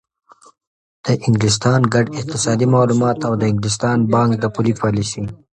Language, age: Pashto, 30-39